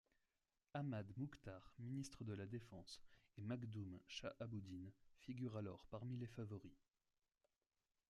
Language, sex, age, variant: French, male, 19-29, Français de métropole